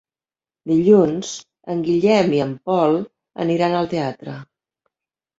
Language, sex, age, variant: Catalan, female, 50-59, Central